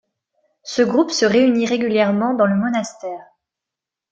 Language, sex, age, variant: French, female, 19-29, Français de métropole